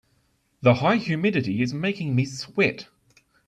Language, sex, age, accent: English, male, 30-39, Australian English